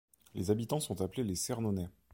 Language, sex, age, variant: French, male, 19-29, Français de métropole